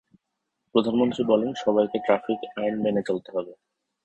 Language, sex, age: Bengali, male, 30-39